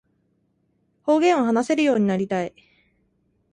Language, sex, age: Japanese, female, 19-29